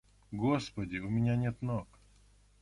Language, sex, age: Russian, male, 30-39